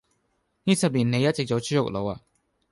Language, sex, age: Cantonese, male, 19-29